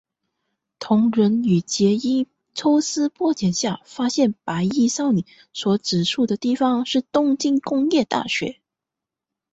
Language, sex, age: Chinese, female, 19-29